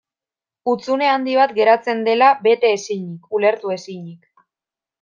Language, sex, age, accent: Basque, female, 19-29, Mendebalekoa (Araba, Bizkaia, Gipuzkoako mendebaleko herri batzuk)